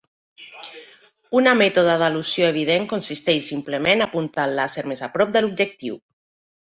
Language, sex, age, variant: Catalan, male, 50-59, Central